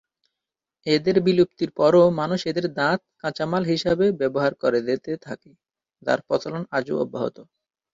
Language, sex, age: Bengali, male, 19-29